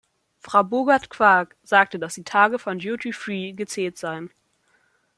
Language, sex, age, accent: German, female, under 19, Deutschland Deutsch